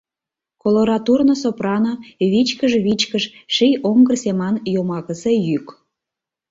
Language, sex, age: Mari, female, 40-49